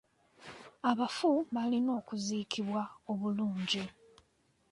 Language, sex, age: Ganda, female, 19-29